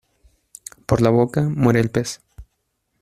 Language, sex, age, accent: Spanish, male, 19-29, Andino-Pacífico: Colombia, Perú, Ecuador, oeste de Bolivia y Venezuela andina